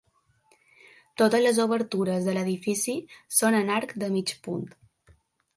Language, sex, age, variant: Catalan, female, under 19, Balear